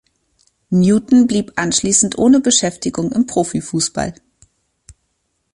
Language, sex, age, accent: German, female, 30-39, Deutschland Deutsch